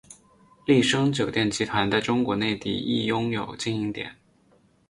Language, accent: Chinese, 出生地：江西省